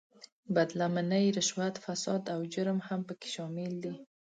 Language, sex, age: Pashto, female, 19-29